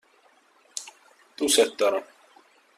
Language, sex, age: Persian, male, 19-29